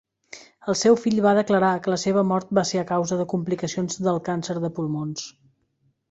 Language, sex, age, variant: Catalan, female, 30-39, Central